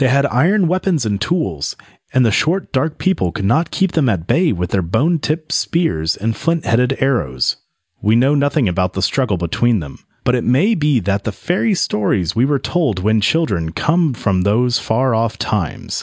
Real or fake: real